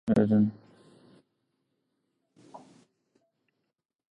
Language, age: English, 30-39